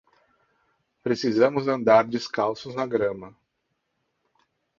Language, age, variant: Portuguese, 50-59, Portuguese (Brasil)